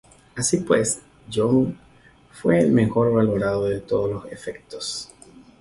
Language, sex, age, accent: Spanish, male, 40-49, Caribe: Cuba, Venezuela, Puerto Rico, República Dominicana, Panamá, Colombia caribeña, México caribeño, Costa del golfo de México